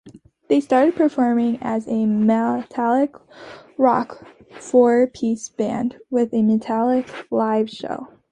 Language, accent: English, United States English